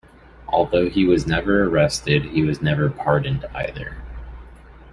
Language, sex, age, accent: English, male, 30-39, United States English